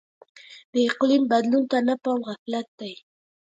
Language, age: Pashto, 19-29